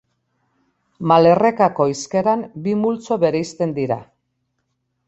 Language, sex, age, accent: Basque, female, 60-69, Mendebalekoa (Araba, Bizkaia, Gipuzkoako mendebaleko herri batzuk)